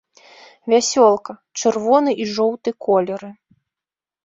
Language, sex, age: Belarusian, female, 19-29